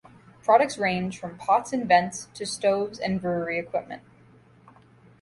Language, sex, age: English, female, 19-29